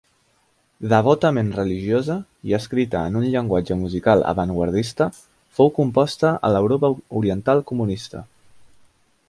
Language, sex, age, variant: Catalan, male, 19-29, Central